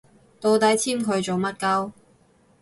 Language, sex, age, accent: Cantonese, female, 30-39, 广州音